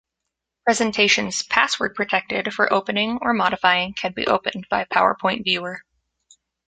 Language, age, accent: English, 19-29, United States English